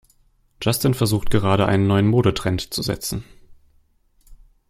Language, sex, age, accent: German, male, 19-29, Deutschland Deutsch